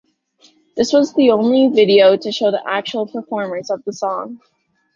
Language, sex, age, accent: English, female, 19-29, United States English